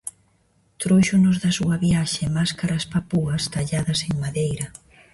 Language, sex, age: Galician, female, 60-69